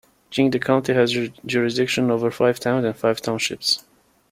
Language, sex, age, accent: English, male, 30-39, United States English